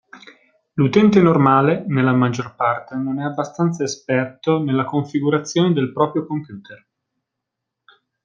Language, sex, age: Italian, male, 19-29